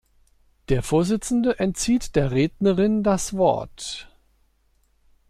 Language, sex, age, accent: German, male, 50-59, Deutschland Deutsch